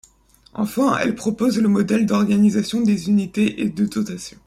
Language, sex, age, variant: French, male, under 19, Français de métropole